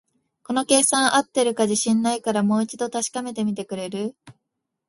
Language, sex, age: Japanese, female, 19-29